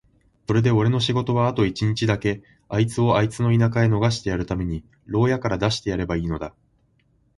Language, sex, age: Japanese, male, 19-29